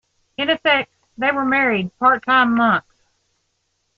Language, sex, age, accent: English, female, 40-49, United States English